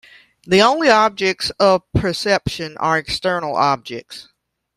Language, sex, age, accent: English, female, 30-39, United States English